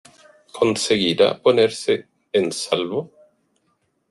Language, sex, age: Spanish, male, 40-49